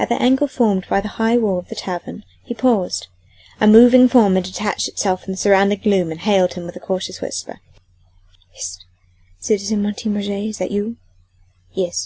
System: none